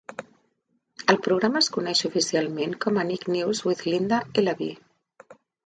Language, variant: Catalan, Central